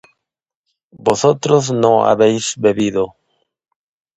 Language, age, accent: Spanish, 50-59, América central